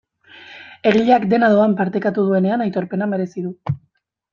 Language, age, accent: Basque, 19-29, Mendebalekoa (Araba, Bizkaia, Gipuzkoako mendebaleko herri batzuk)